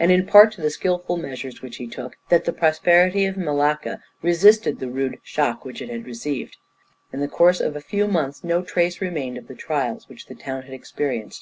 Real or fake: real